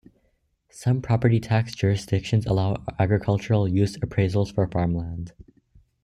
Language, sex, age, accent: English, male, under 19, United States English